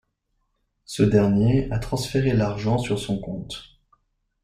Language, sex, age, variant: French, male, 30-39, Français de métropole